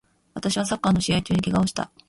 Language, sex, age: Japanese, female, 50-59